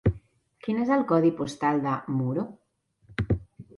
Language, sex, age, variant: Catalan, female, 30-39, Central